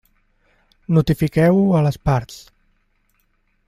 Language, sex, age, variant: Catalan, male, 19-29, Central